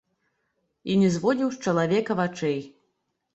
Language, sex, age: Belarusian, female, 30-39